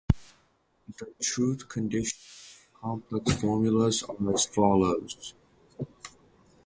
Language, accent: English, United States English